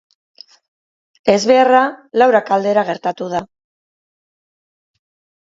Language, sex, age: Basque, female, 50-59